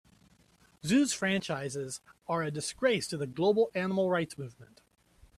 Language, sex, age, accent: English, male, 40-49, United States English